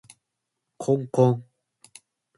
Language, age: Japanese, 19-29